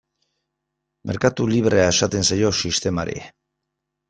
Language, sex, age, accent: Basque, male, 50-59, Mendebalekoa (Araba, Bizkaia, Gipuzkoako mendebaleko herri batzuk)